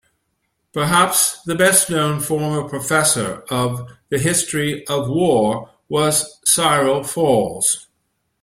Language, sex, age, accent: English, male, 60-69, United States English